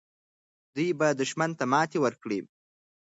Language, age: Pashto, under 19